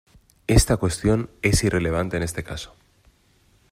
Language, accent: Spanish, España: Norte peninsular (Asturias, Castilla y León, Cantabria, País Vasco, Navarra, Aragón, La Rioja, Guadalajara, Cuenca)